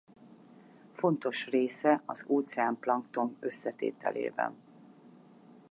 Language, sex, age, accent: Hungarian, female, 40-49, budapesti